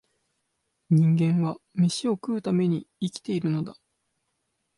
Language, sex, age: Japanese, male, 19-29